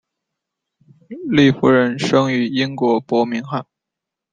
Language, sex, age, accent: Chinese, male, 19-29, 出生地：河北省